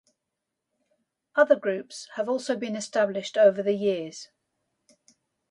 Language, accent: English, England English